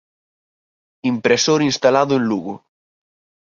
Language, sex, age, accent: Galician, male, 19-29, Normativo (estándar)